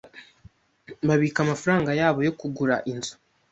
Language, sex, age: Kinyarwanda, male, 19-29